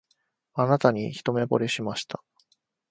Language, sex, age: Japanese, male, 19-29